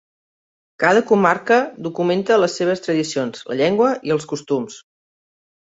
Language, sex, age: Catalan, female, 40-49